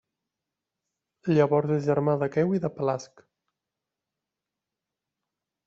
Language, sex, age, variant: Catalan, male, 30-39, Central